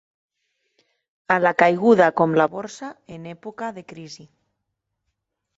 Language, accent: Catalan, valencià